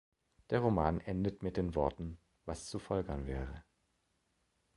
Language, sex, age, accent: German, male, 30-39, Deutschland Deutsch